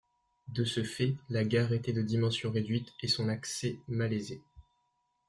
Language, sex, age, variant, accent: French, male, 19-29, Français des départements et régions d'outre-mer, Français de La Réunion